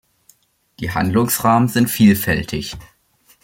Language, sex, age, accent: German, male, under 19, Deutschland Deutsch